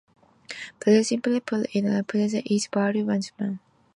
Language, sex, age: English, female, 19-29